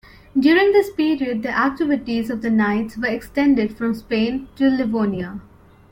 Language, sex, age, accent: English, female, 19-29, India and South Asia (India, Pakistan, Sri Lanka)